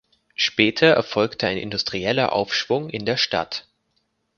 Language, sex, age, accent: German, male, 19-29, Deutschland Deutsch